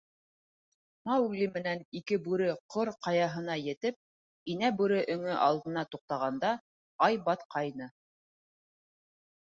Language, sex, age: Bashkir, female, 30-39